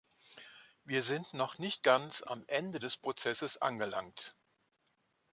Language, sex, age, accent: German, male, 60-69, Deutschland Deutsch